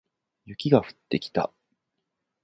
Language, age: Japanese, 40-49